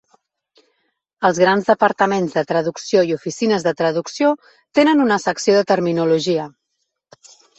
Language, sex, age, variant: Catalan, female, 40-49, Central